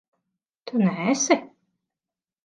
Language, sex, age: Latvian, female, 30-39